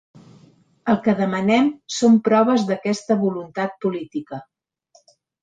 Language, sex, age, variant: Catalan, female, 50-59, Central